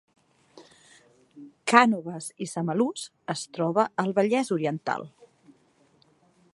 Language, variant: Catalan, Central